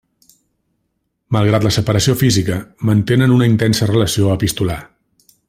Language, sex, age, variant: Catalan, male, 40-49, Central